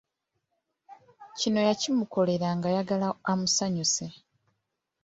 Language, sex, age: Ganda, female, 19-29